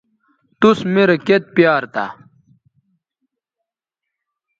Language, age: Bateri, 19-29